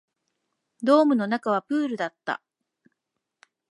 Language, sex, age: Japanese, female, 50-59